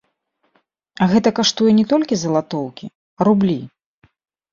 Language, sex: Belarusian, female